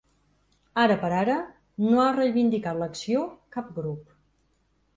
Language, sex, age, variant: Catalan, female, 40-49, Central